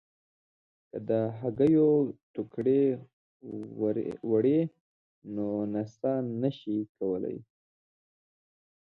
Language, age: Pashto, 19-29